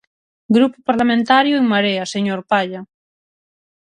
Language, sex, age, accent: Galician, female, 19-29, Oriental (común en zona oriental); Normativo (estándar)